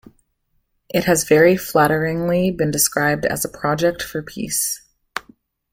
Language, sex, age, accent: English, female, 19-29, United States English